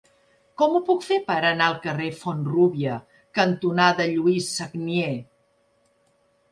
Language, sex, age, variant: Catalan, female, 50-59, Central